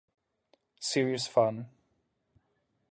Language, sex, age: Italian, male, 30-39